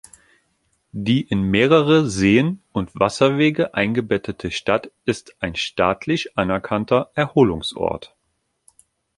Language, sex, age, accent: German, male, 30-39, Deutschland Deutsch